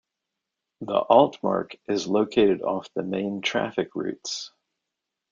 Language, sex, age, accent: English, male, 60-69, United States English